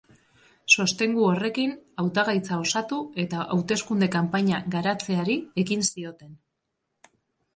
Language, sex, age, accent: Basque, female, 30-39, Mendebalekoa (Araba, Bizkaia, Gipuzkoako mendebaleko herri batzuk)